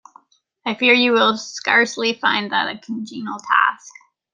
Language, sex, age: English, female, 30-39